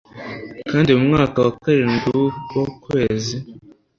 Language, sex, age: Kinyarwanda, male, under 19